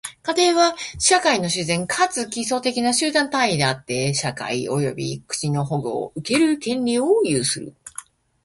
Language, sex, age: Japanese, female, 50-59